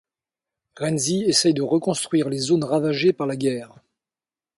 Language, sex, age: French, male, 50-59